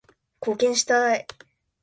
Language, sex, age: Japanese, female, 19-29